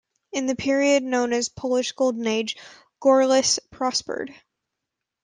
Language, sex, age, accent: English, female, 19-29, United States English